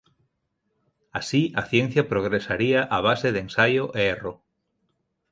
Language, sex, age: Galician, male, 40-49